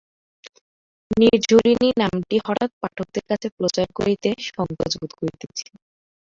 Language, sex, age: Bengali, female, 19-29